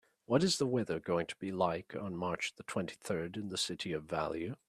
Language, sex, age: English, male, 19-29